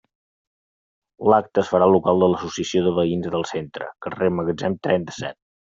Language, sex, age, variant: Catalan, male, 30-39, Central